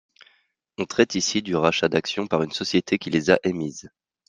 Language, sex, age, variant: French, male, 19-29, Français de métropole